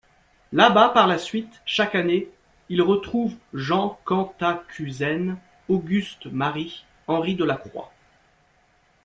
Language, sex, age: French, male, 30-39